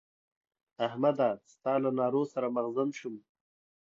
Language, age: Pashto, 30-39